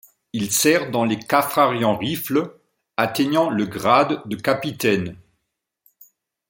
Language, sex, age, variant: French, male, 50-59, Français de métropole